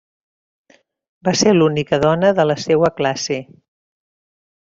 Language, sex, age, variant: Catalan, female, 60-69, Central